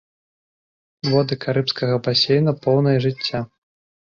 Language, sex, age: Belarusian, male, 19-29